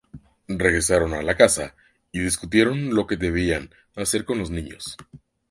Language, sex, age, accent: Spanish, male, 19-29, México